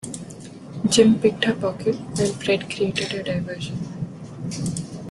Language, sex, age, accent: English, female, 19-29, India and South Asia (India, Pakistan, Sri Lanka)